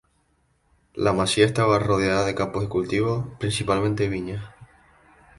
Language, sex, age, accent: Spanish, male, 19-29, España: Islas Canarias